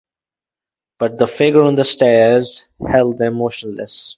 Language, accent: English, England English